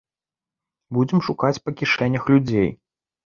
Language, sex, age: Belarusian, male, 30-39